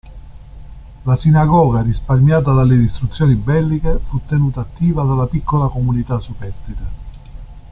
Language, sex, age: Italian, male, 60-69